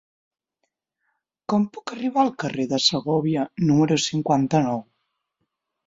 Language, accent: Catalan, central; septentrional